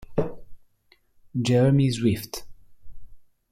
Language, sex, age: Italian, male, 19-29